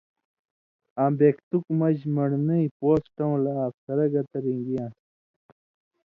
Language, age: Indus Kohistani, 19-29